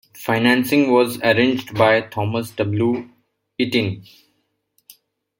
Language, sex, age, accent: English, male, 30-39, India and South Asia (India, Pakistan, Sri Lanka)